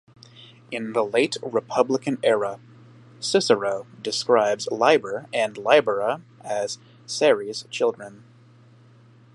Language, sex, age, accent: English, male, 19-29, Canadian English